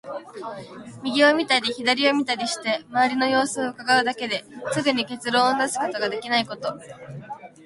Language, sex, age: Japanese, female, 19-29